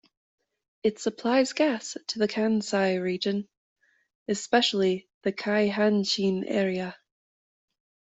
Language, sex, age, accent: English, female, 30-39, Canadian English